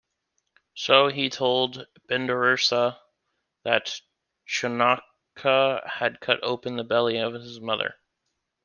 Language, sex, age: English, male, 19-29